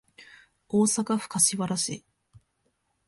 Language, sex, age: Japanese, female, 19-29